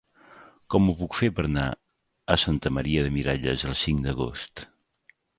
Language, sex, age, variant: Catalan, male, 50-59, Central